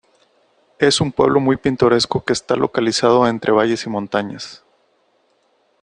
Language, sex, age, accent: Spanish, male, 30-39, México